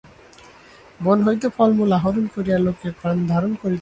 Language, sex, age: Bengali, male, 19-29